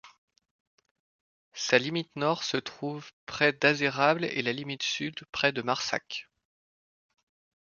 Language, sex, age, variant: French, male, 30-39, Français de métropole